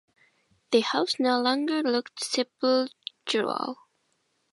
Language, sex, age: English, female, 19-29